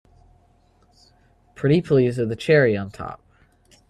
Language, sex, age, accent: English, male, under 19, United States English